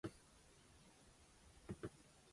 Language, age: Chinese, 30-39